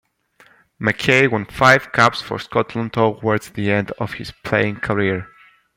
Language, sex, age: English, male, 19-29